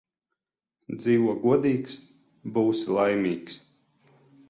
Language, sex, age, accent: Latvian, male, 30-39, Riga; Dzimtā valoda; nav